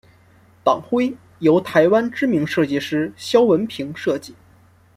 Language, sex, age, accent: Chinese, male, 19-29, 出生地：辽宁省